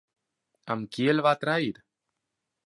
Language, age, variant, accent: Catalan, 19-29, Valencià central, valencià